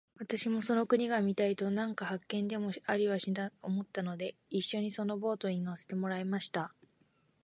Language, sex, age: Japanese, female, 19-29